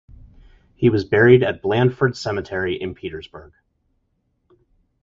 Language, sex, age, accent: English, male, 30-39, United States English